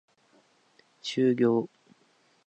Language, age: Japanese, 19-29